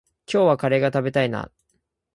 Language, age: Japanese, 19-29